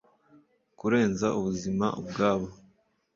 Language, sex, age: Kinyarwanda, male, 19-29